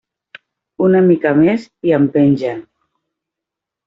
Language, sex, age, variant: Catalan, female, 30-39, Central